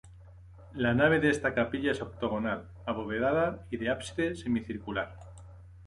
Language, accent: Spanish, España: Centro-Sur peninsular (Madrid, Toledo, Castilla-La Mancha)